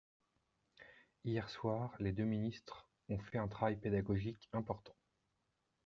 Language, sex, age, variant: French, male, 30-39, Français de métropole